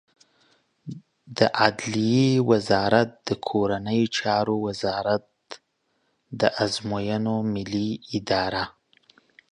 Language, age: Pashto, 19-29